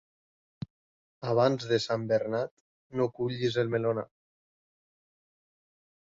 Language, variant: Catalan, Nord-Occidental